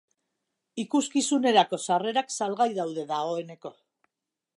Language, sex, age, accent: Basque, female, 60-69, Mendebalekoa (Araba, Bizkaia, Gipuzkoako mendebaleko herri batzuk)